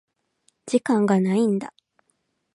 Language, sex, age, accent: Japanese, female, 19-29, 関西